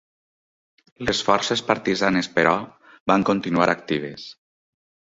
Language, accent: Catalan, valencià